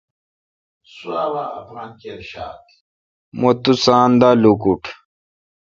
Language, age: Kalkoti, 19-29